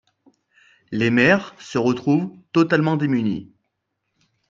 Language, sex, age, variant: French, male, 30-39, Français de métropole